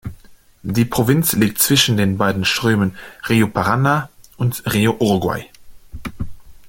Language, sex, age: German, male, 19-29